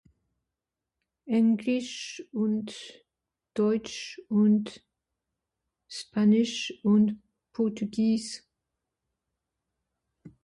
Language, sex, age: Swiss German, female, 60-69